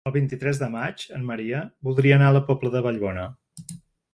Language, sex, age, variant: Catalan, male, 50-59, Septentrional